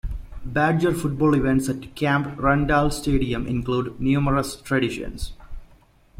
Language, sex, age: English, male, 19-29